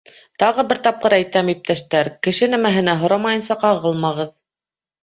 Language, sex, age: Bashkir, female, 30-39